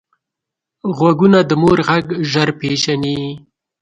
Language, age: Pashto, 19-29